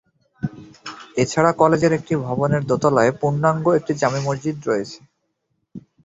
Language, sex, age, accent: Bengali, male, 19-29, Native; Bangladeshi